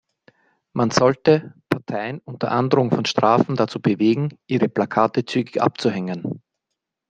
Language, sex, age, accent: German, male, 40-49, Österreichisches Deutsch